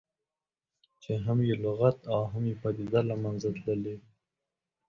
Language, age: Pashto, 19-29